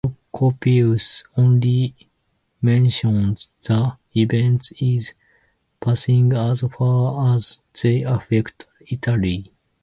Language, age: English, 19-29